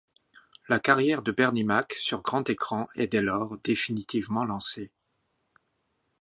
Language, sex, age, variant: French, male, 40-49, Français de métropole